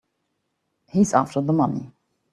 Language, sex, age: English, female, 50-59